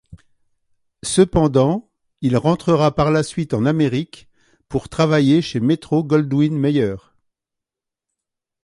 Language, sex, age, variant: French, male, 60-69, Français de métropole